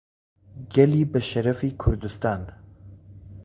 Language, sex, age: Central Kurdish, male, 19-29